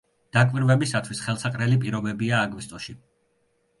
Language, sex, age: Georgian, male, 19-29